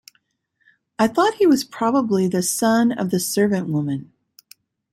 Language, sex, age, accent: English, female, 50-59, United States English